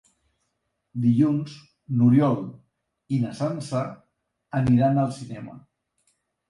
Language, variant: Catalan, Central